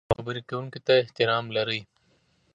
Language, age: Pashto, 30-39